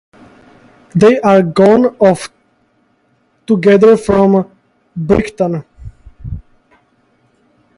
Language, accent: English, United States English